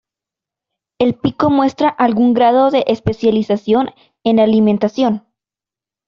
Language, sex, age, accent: Spanish, female, under 19, América central